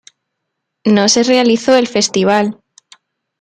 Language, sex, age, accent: Spanish, female, 19-29, España: Sur peninsular (Andalucia, Extremadura, Murcia)